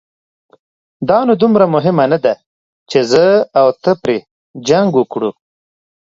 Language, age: Pashto, 30-39